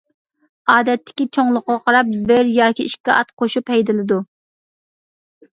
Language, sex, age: Uyghur, female, 19-29